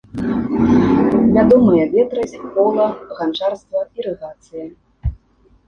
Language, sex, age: Belarusian, female, 40-49